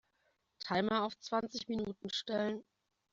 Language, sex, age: German, female, 19-29